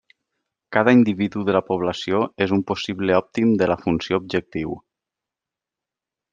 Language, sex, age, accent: Catalan, male, 30-39, valencià